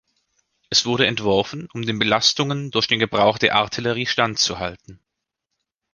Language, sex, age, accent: German, male, 30-39, Deutschland Deutsch